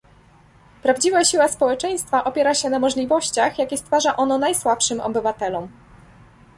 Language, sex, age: Polish, male, 19-29